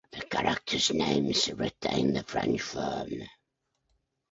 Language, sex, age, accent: English, male, 70-79, Scottish English